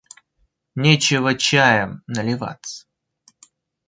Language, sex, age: Russian, male, 19-29